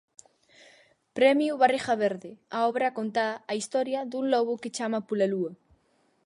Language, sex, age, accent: Galician, female, under 19, Central (gheada)